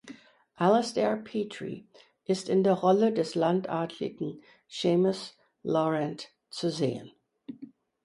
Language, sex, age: German, female, 60-69